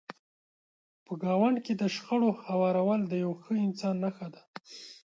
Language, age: Pashto, 19-29